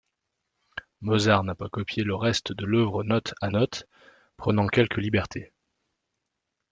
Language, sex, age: French, male, 30-39